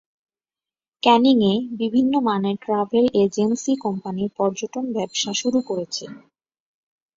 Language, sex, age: Bengali, female, 19-29